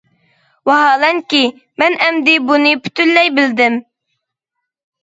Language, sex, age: Uyghur, female, under 19